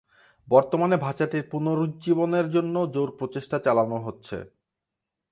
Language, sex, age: Bengali, male, 19-29